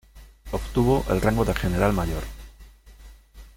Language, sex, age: Spanish, male, 40-49